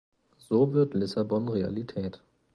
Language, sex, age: German, male, 19-29